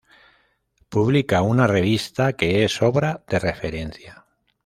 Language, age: Spanish, 30-39